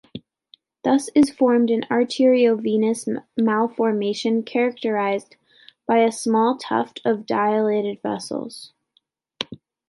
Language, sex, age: English, female, 19-29